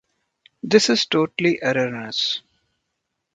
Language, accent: English, India and South Asia (India, Pakistan, Sri Lanka)